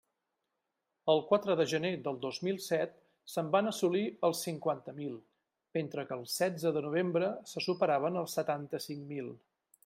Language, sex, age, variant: Catalan, male, 50-59, Central